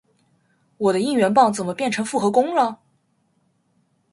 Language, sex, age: Chinese, female, 19-29